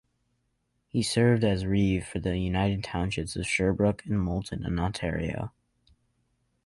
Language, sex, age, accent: English, male, under 19, United States English